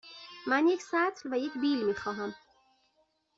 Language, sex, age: Persian, female, 30-39